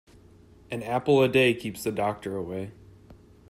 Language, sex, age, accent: English, male, 30-39, United States English